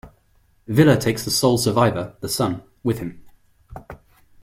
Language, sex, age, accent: English, male, 19-29, England English